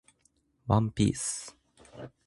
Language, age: Japanese, 19-29